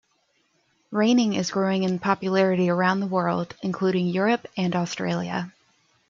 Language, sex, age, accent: English, female, 19-29, United States English